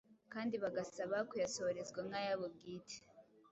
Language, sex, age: Kinyarwanda, female, 19-29